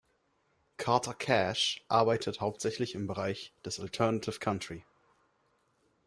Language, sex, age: German, male, 19-29